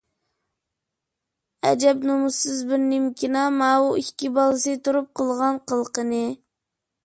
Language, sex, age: Uyghur, female, under 19